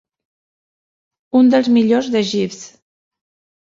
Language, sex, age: Catalan, female, 40-49